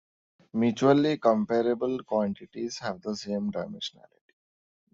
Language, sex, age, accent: English, male, 30-39, India and South Asia (India, Pakistan, Sri Lanka)